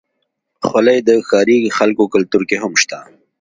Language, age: Pashto, 30-39